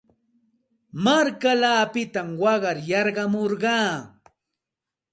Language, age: Santa Ana de Tusi Pasco Quechua, 40-49